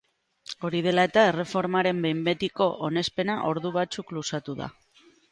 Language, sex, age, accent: Basque, female, 40-49, Mendebalekoa (Araba, Bizkaia, Gipuzkoako mendebaleko herri batzuk)